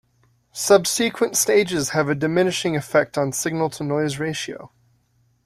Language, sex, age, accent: English, male, 19-29, United States English